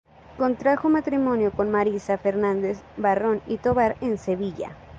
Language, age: Spanish, 40-49